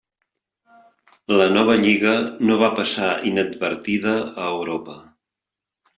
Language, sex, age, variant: Catalan, male, 50-59, Central